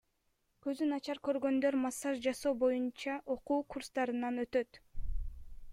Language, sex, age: Kyrgyz, female, 19-29